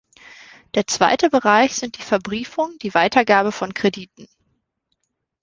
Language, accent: German, Deutschland Deutsch